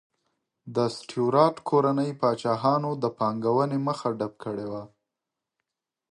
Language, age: Pashto, 30-39